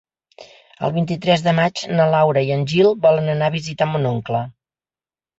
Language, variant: Catalan, Central